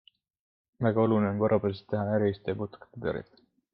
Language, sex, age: Estonian, male, 19-29